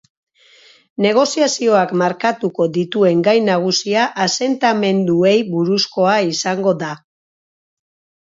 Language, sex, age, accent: Basque, female, 40-49, Mendebalekoa (Araba, Bizkaia, Gipuzkoako mendebaleko herri batzuk)